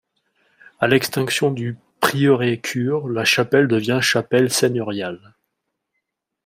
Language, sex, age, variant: French, male, 40-49, Français de métropole